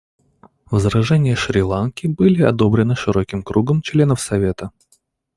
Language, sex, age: Russian, male, 30-39